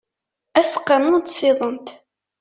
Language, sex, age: Kabyle, female, 30-39